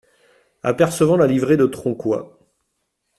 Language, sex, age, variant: French, male, 50-59, Français de métropole